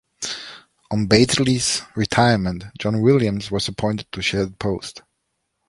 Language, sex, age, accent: English, male, 30-39, United States English